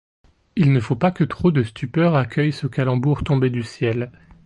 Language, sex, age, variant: French, male, 30-39, Français de métropole